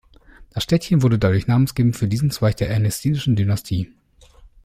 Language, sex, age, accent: German, male, 30-39, Deutschland Deutsch